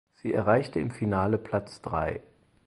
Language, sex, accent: German, male, Deutschland Deutsch